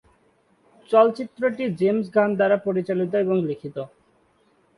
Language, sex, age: Bengali, male, 19-29